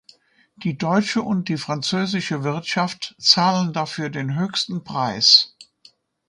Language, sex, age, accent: German, female, 70-79, Deutschland Deutsch